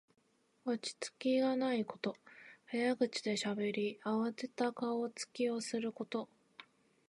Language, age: Japanese, 19-29